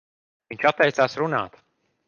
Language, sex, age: Latvian, male, 30-39